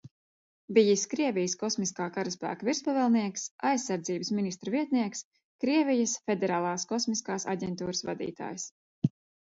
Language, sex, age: Latvian, female, 40-49